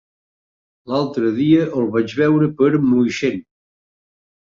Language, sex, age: Catalan, male, 60-69